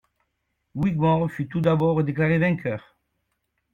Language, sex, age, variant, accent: French, male, 70-79, Français d'Amérique du Nord, Français du Canada